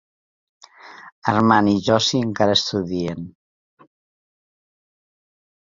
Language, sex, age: Catalan, female, 60-69